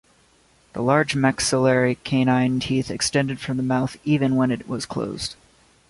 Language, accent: English, United States English